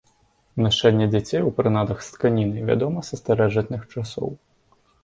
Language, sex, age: Belarusian, male, under 19